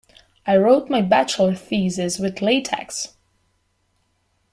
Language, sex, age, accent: English, female, 30-39, United States English